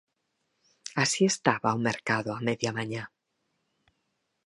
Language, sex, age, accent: Galician, female, 50-59, Normativo (estándar)